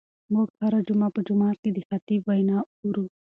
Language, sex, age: Pashto, female, 19-29